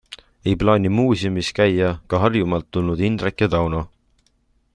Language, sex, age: Estonian, male, 19-29